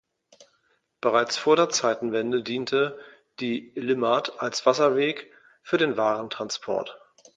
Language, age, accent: German, 50-59, Deutschland Deutsch